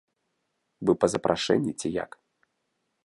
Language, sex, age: Belarusian, male, 30-39